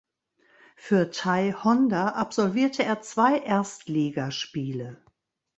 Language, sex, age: German, female, 60-69